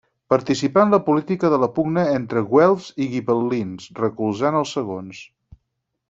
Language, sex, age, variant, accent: Catalan, male, 50-59, Central, central